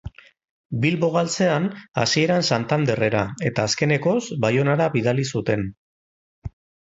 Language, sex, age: Basque, male, 40-49